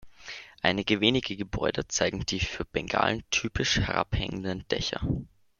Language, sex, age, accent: German, male, under 19, Österreichisches Deutsch